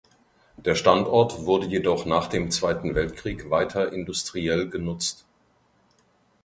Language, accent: German, Deutschland Deutsch